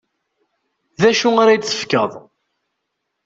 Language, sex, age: Kabyle, male, 19-29